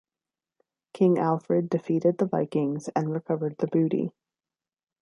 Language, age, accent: English, 30-39, United States English